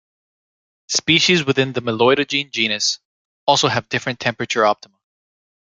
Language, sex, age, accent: English, male, 19-29, United States English